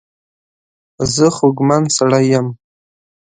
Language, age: Pashto, 19-29